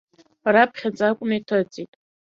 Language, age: Abkhazian, under 19